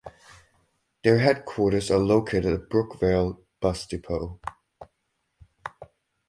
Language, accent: English, England English